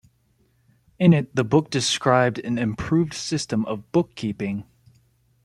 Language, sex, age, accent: English, male, 19-29, United States English